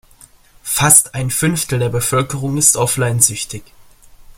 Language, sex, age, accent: German, male, under 19, Deutschland Deutsch